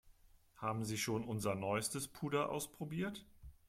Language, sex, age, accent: German, male, 30-39, Deutschland Deutsch